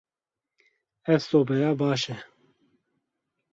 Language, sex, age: Kurdish, male, 30-39